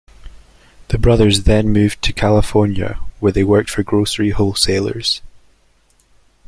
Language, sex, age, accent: English, male, under 19, Scottish English